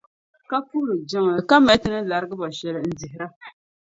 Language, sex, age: Dagbani, female, 30-39